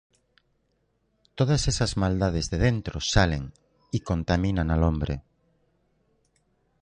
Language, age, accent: Spanish, 50-59, España: Norte peninsular (Asturias, Castilla y León, Cantabria, País Vasco, Navarra, Aragón, La Rioja, Guadalajara, Cuenca)